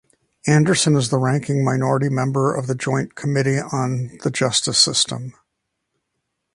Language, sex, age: English, male, 60-69